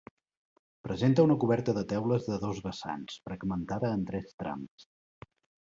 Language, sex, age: Catalan, male, 50-59